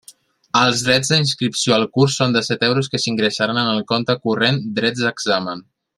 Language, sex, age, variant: Catalan, male, 19-29, Central